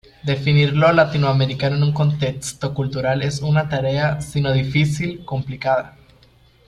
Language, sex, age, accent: Spanish, male, under 19, Caribe: Cuba, Venezuela, Puerto Rico, República Dominicana, Panamá, Colombia caribeña, México caribeño, Costa del golfo de México